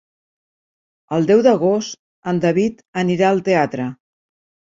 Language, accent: Catalan, Barceloní